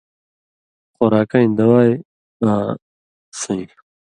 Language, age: Indus Kohistani, 30-39